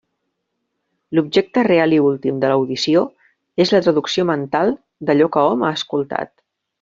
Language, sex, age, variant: Catalan, female, 40-49, Central